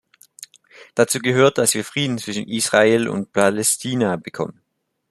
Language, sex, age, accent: German, male, under 19, Deutschland Deutsch